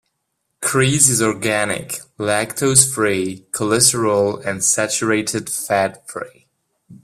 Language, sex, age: English, male, 19-29